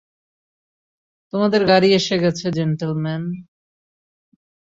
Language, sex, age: Bengali, male, 19-29